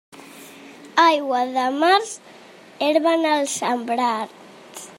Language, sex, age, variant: Catalan, female, 30-39, Central